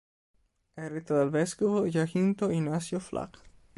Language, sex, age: Italian, male, 19-29